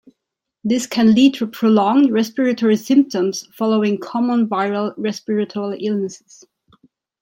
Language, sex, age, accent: English, female, 40-49, England English